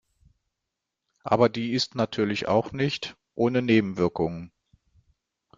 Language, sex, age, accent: German, male, 50-59, Deutschland Deutsch